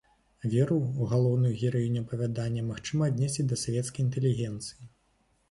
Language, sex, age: Belarusian, male, 19-29